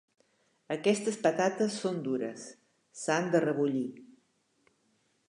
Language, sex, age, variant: Catalan, female, 70-79, Central